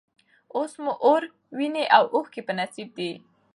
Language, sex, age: Pashto, female, under 19